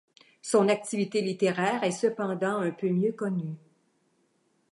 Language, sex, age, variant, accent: French, female, 70-79, Français d'Amérique du Nord, Français du Canada